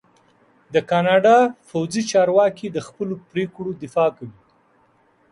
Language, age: Pashto, 50-59